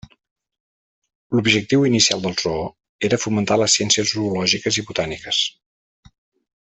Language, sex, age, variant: Catalan, male, 50-59, Central